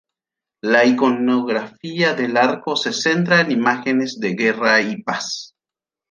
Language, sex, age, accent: Spanish, male, 40-49, Rioplatense: Argentina, Uruguay, este de Bolivia, Paraguay